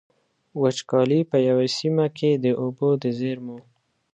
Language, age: Pashto, 19-29